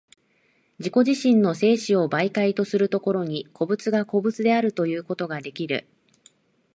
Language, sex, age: Japanese, female, 30-39